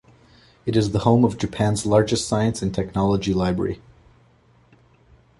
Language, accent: English, Canadian English